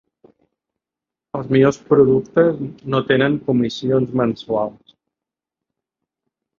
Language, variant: Catalan, Central